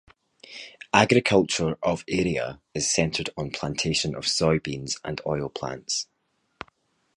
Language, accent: English, Scottish English